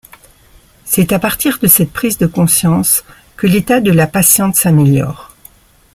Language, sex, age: French, male, 60-69